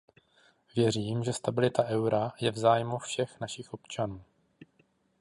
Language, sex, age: Czech, male, 30-39